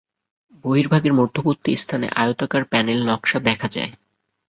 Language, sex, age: Bengali, male, 19-29